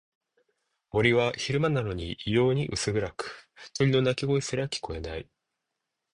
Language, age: Japanese, 30-39